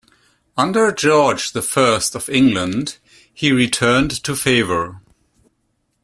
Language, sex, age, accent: English, male, 50-59, Canadian English